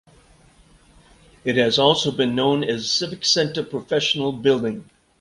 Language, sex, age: English, male, 60-69